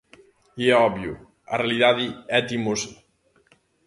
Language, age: Galician, 19-29